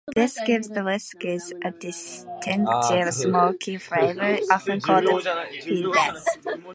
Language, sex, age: English, female, 19-29